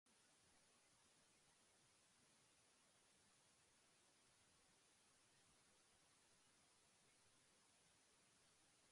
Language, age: Spanish, under 19